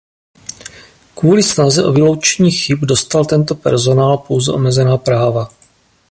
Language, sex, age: Czech, male, 40-49